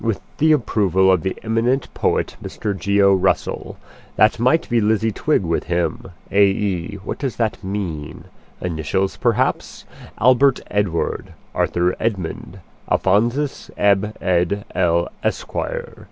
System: none